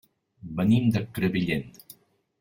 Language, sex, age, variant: Catalan, male, 50-59, Central